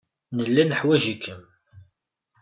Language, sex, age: Kabyle, male, 19-29